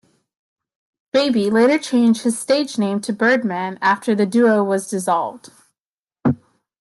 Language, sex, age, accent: English, female, 19-29, Canadian English